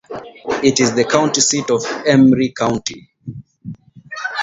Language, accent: English, Kenyan English